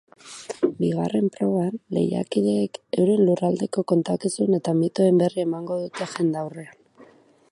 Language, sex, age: Basque, female, 19-29